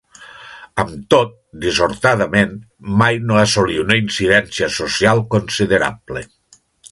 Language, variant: Catalan, Nord-Occidental